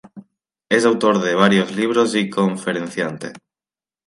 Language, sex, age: Spanish, male, 19-29